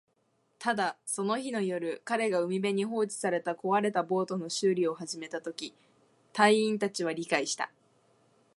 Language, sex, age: Japanese, female, 19-29